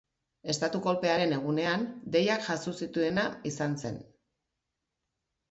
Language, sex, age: Basque, female, 40-49